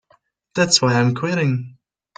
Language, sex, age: English, male, under 19